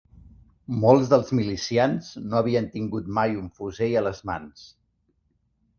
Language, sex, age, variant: Catalan, male, 40-49, Central